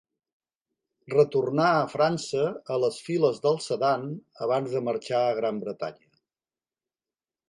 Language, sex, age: Catalan, male, 50-59